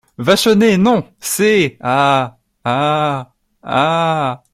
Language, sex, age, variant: French, male, 19-29, Français de métropole